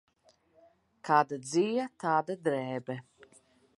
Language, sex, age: Latvian, female, 50-59